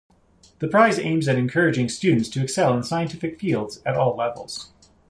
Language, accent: English, Canadian English